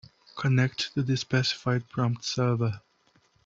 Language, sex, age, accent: English, male, 19-29, England English